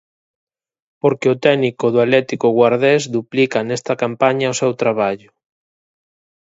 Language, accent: Galician, Atlántico (seseo e gheada)